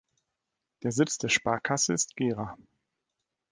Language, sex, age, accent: German, male, 30-39, Deutschland Deutsch